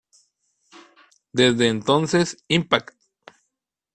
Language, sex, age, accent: Spanish, male, 30-39, México